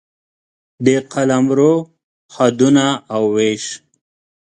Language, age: Pashto, 30-39